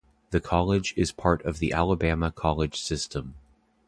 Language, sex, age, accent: English, male, 30-39, United States English